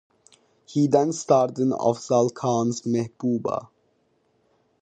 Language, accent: English, Turkish English